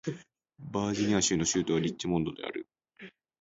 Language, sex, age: Japanese, male, under 19